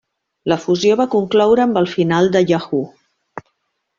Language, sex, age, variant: Catalan, female, 50-59, Central